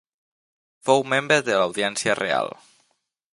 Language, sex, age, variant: Catalan, male, 19-29, Nord-Occidental